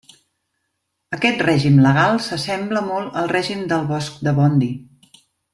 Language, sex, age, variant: Catalan, female, 40-49, Central